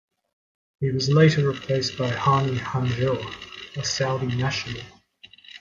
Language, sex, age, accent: English, male, 19-29, Australian English